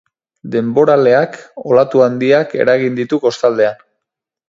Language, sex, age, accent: Basque, male, 30-39, Erdialdekoa edo Nafarra (Gipuzkoa, Nafarroa)